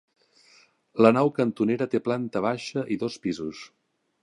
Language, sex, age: Catalan, male, 30-39